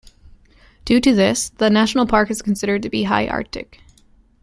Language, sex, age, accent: English, female, 19-29, United States English